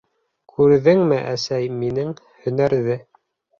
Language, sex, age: Bashkir, male, 30-39